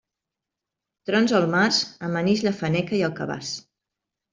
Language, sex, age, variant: Catalan, female, 50-59, Central